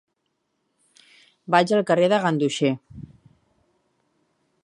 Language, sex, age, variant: Catalan, female, 30-39, Central